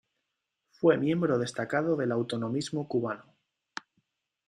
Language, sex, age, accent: Spanish, male, 19-29, España: Centro-Sur peninsular (Madrid, Toledo, Castilla-La Mancha)